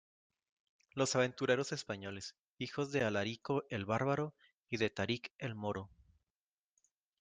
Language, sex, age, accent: Spanish, male, 30-39, México